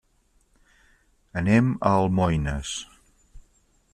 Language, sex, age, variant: Catalan, male, 50-59, Central